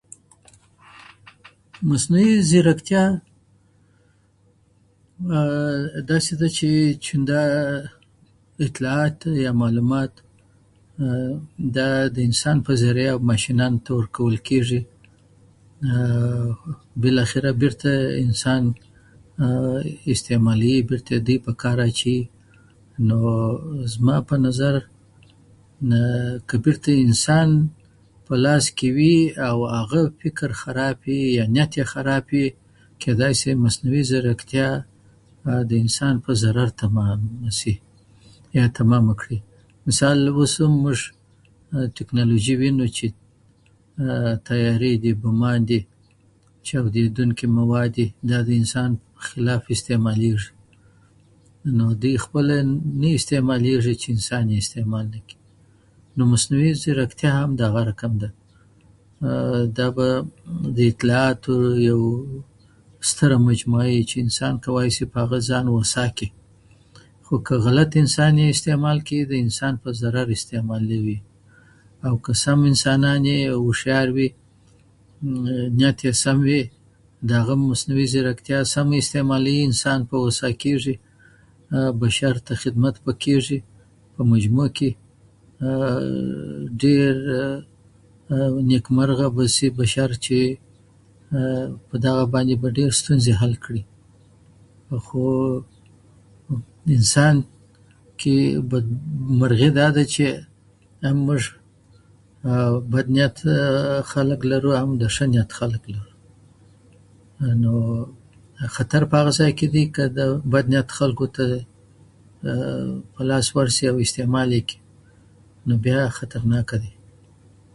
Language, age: Pashto, 60-69